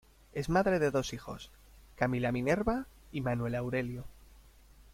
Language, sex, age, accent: Spanish, male, 30-39, España: Norte peninsular (Asturias, Castilla y León, Cantabria, País Vasco, Navarra, Aragón, La Rioja, Guadalajara, Cuenca)